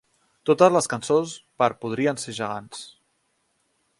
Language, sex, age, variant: Catalan, male, 30-39, Central